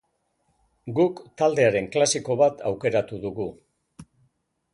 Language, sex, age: Basque, male, 60-69